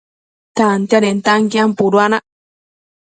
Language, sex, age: Matsés, female, under 19